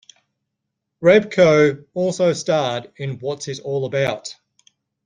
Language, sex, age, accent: English, male, 40-49, Australian English